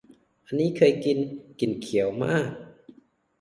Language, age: Thai, 19-29